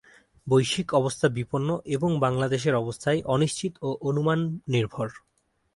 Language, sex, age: Bengali, male, 19-29